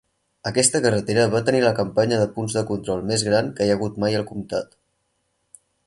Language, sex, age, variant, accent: Catalan, male, 19-29, Central, Barceloní